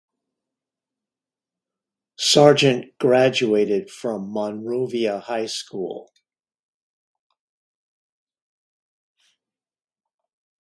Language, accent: English, United States English